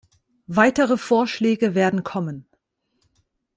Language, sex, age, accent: German, female, 30-39, Deutschland Deutsch